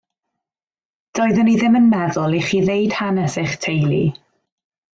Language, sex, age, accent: Welsh, female, 19-29, Y Deyrnas Unedig Cymraeg